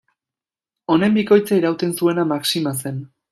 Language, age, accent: Basque, 19-29, Mendebalekoa (Araba, Bizkaia, Gipuzkoako mendebaleko herri batzuk)